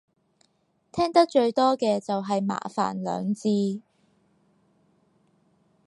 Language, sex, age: Cantonese, female, 19-29